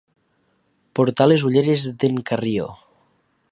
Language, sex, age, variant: Catalan, male, 19-29, Nord-Occidental